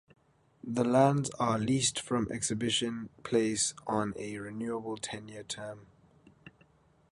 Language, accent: English, Southern African (South Africa, Zimbabwe, Namibia)